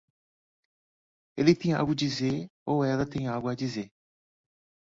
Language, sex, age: Portuguese, male, 30-39